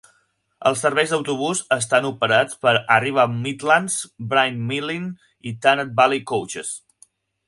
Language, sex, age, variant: Catalan, male, 19-29, Central